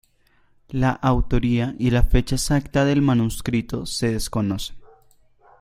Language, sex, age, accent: Spanish, male, under 19, Andino-Pacífico: Colombia, Perú, Ecuador, oeste de Bolivia y Venezuela andina